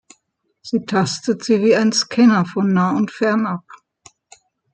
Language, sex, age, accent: German, female, 60-69, Deutschland Deutsch